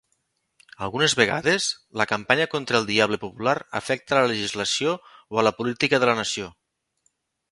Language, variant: Catalan, Nord-Occidental